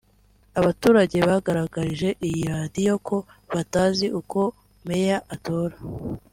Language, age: Kinyarwanda, 19-29